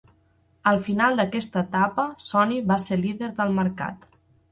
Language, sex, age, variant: Catalan, female, 30-39, Central